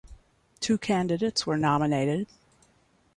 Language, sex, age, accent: English, female, 70-79, United States English